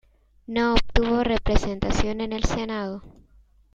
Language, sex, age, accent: Spanish, female, under 19, Rioplatense: Argentina, Uruguay, este de Bolivia, Paraguay